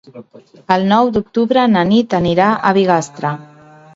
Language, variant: Catalan, Central